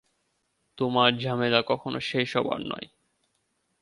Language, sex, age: Bengali, male, 19-29